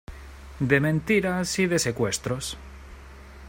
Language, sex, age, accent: Spanish, male, 30-39, España: Norte peninsular (Asturias, Castilla y León, Cantabria, País Vasco, Navarra, Aragón, La Rioja, Guadalajara, Cuenca)